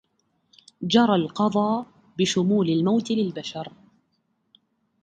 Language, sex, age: Arabic, female, 30-39